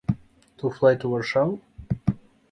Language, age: English, 19-29